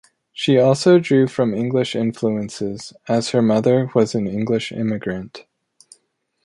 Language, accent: English, United States English